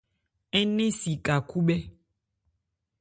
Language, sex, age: Ebrié, female, 30-39